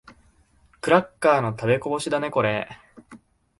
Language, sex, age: Japanese, male, 19-29